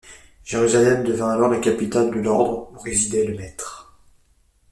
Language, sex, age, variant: French, male, 30-39, Français de métropole